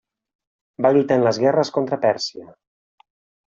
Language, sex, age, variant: Catalan, male, 40-49, Central